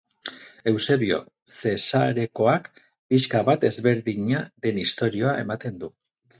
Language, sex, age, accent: Basque, male, 40-49, Mendebalekoa (Araba, Bizkaia, Gipuzkoako mendebaleko herri batzuk)